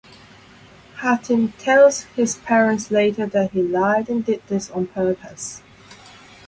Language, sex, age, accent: English, female, 19-29, Hong Kong English